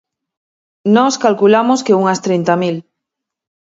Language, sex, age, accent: Galician, female, 30-39, Normativo (estándar)